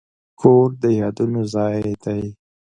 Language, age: Pashto, 19-29